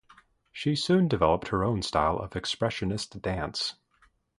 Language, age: English, 30-39